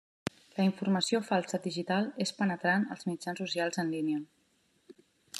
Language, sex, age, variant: Catalan, female, 30-39, Central